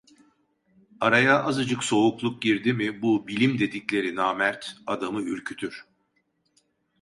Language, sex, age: Turkish, male, 60-69